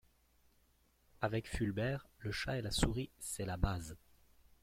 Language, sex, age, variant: French, male, 40-49, Français de métropole